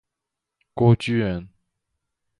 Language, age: Chinese, 19-29